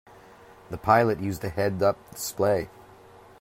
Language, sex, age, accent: English, male, 40-49, United States English